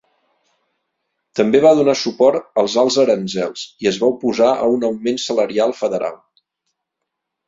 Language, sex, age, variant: Catalan, male, 40-49, Central